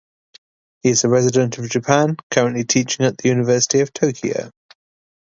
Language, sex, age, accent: English, male, 30-39, England English